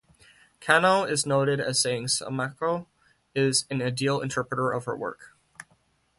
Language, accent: English, United States English